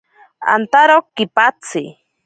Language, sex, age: Ashéninka Perené, female, 19-29